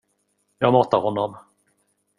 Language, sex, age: Swedish, male, 30-39